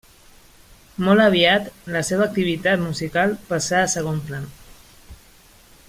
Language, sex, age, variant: Catalan, female, 30-39, Central